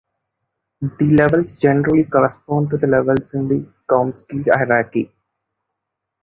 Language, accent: English, India and South Asia (India, Pakistan, Sri Lanka)